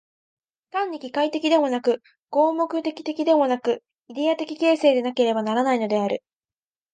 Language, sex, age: Japanese, female, under 19